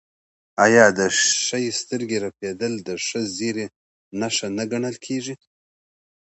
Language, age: Pashto, 40-49